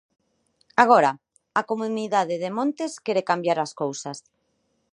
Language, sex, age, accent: Galician, female, 40-49, Normativo (estándar); Neofalante